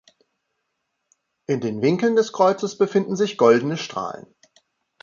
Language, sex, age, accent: German, male, 50-59, Deutschland Deutsch